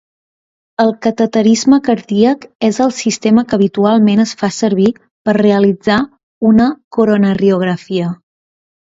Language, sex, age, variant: Catalan, female, 19-29, Central